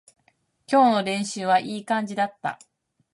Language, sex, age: Japanese, female, 40-49